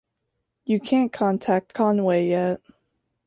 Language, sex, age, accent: English, female, under 19, United States English